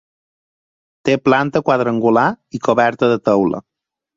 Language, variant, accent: Catalan, Balear, mallorquí